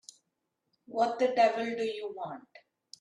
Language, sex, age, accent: English, female, 19-29, India and South Asia (India, Pakistan, Sri Lanka)